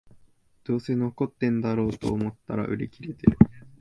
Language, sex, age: Japanese, male, 19-29